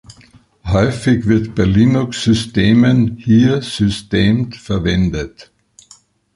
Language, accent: German, Österreichisches Deutsch